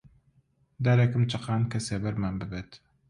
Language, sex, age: Central Kurdish, male, 19-29